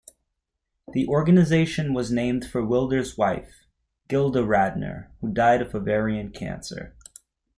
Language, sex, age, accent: English, male, 19-29, United States English